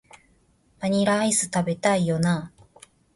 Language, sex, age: Japanese, female, 30-39